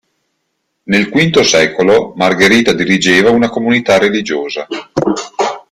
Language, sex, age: Italian, male, 40-49